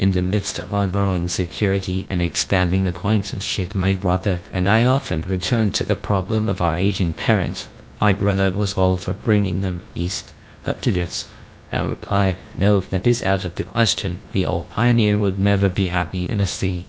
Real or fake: fake